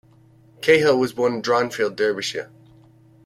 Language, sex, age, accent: English, male, 30-39, United States English